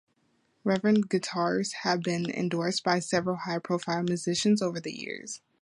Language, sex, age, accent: English, female, 19-29, United States English